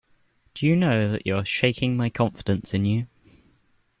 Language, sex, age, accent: English, male, under 19, England English